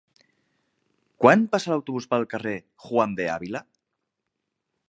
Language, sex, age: Catalan, male, 30-39